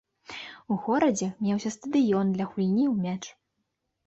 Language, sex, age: Belarusian, female, 19-29